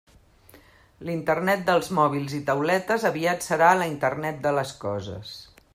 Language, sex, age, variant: Catalan, female, 50-59, Central